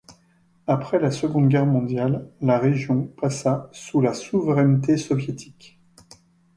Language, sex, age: French, male, 50-59